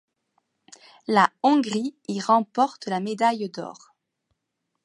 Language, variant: French, Français de métropole